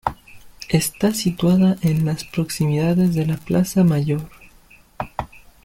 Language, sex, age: Spanish, male, 19-29